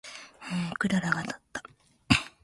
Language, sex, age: Japanese, female, 19-29